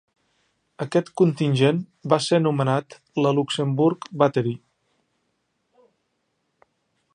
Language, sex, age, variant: Catalan, male, 40-49, Central